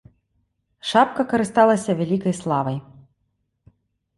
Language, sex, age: Belarusian, female, 30-39